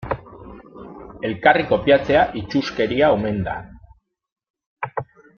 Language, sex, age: Basque, male, 30-39